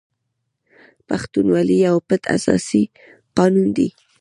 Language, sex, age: Pashto, female, 19-29